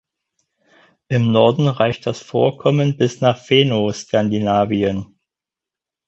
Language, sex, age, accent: German, male, 50-59, Deutschland Deutsch